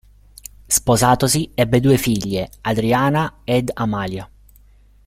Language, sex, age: Italian, male, 30-39